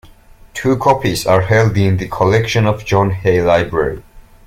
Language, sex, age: English, male, under 19